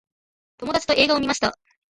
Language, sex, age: Japanese, female, 19-29